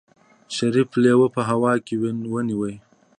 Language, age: Pashto, 19-29